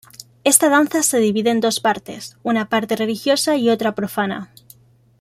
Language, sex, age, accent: Spanish, female, 19-29, España: Centro-Sur peninsular (Madrid, Toledo, Castilla-La Mancha)